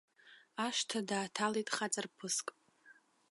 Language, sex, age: Abkhazian, female, 19-29